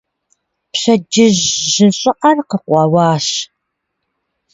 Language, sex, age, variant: Kabardian, female, 50-59, Адыгэбзэ (Къэбэрдей, Кирил, псоми зэдай)